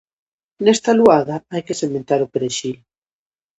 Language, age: Galician, under 19